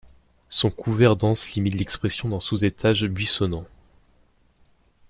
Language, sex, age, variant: French, male, under 19, Français de métropole